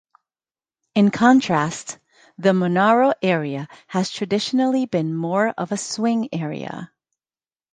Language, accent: English, United States English